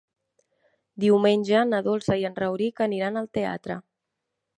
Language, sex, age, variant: Catalan, female, 19-29, Central